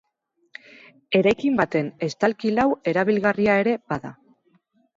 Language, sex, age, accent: Basque, female, 30-39, Erdialdekoa edo Nafarra (Gipuzkoa, Nafarroa)